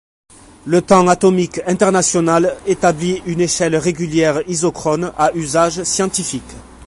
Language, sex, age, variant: French, male, 40-49, Français de métropole